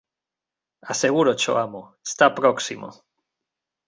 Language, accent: Galician, Normativo (estándar)